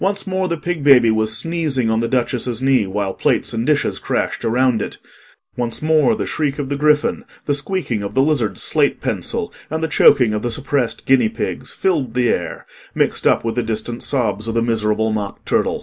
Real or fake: real